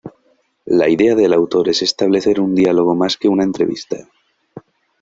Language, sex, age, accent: Spanish, male, 30-39, España: Norte peninsular (Asturias, Castilla y León, Cantabria, País Vasco, Navarra, Aragón, La Rioja, Guadalajara, Cuenca)